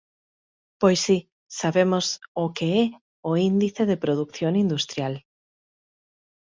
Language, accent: Galician, Normativo (estándar)